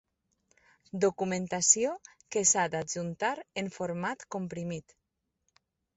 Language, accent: Catalan, valencià